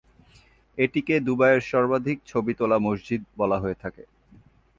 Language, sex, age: Bengali, male, 30-39